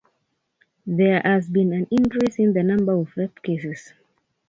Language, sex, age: Kalenjin, female, 19-29